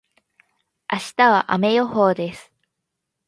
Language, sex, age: Japanese, female, 19-29